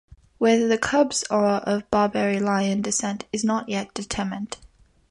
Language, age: English, 19-29